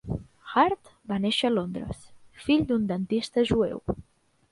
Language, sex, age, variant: Catalan, female, 19-29, Central